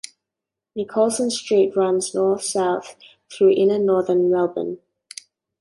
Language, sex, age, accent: English, female, under 19, Australian English